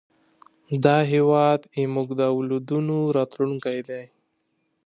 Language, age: Pashto, 19-29